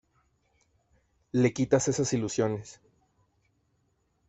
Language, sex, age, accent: Spanish, male, 19-29, México